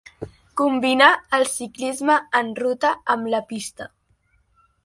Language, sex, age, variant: Catalan, female, 40-49, Central